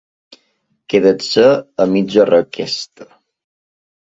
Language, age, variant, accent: Catalan, 19-29, Balear, mallorquí